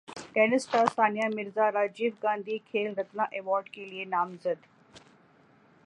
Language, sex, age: Urdu, male, 19-29